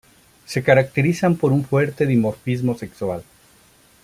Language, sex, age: Spanish, male, 50-59